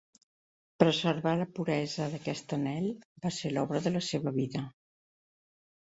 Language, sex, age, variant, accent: Catalan, female, 70-79, Central, central